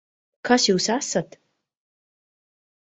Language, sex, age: Latvian, female, 30-39